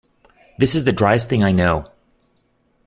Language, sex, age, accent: English, male, 40-49, United States English